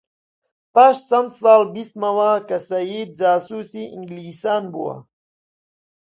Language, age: Central Kurdish, 30-39